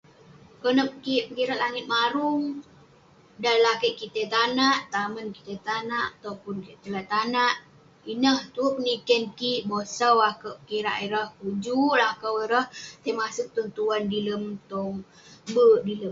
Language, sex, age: Western Penan, female, under 19